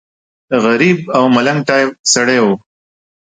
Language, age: Pashto, 30-39